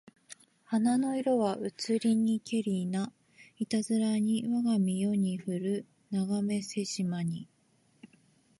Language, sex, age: Japanese, female, 30-39